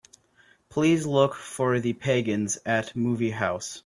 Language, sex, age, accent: English, male, 19-29, United States English